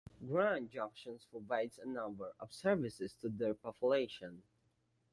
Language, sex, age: English, male, 19-29